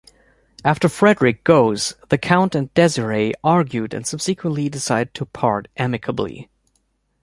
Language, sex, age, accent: English, male, 30-39, United States English